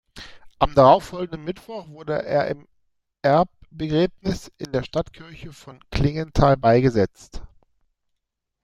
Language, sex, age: German, male, 30-39